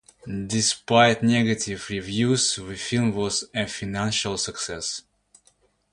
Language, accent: English, Welsh English